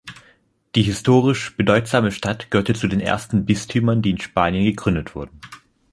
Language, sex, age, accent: German, male, 19-29, Deutschland Deutsch